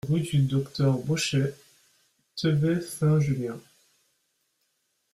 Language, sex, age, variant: French, male, 19-29, Français de métropole